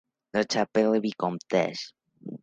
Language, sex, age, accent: Spanish, male, under 19, México